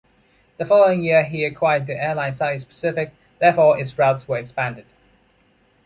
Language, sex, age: English, male, 19-29